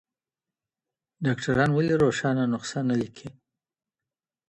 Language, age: Pashto, 50-59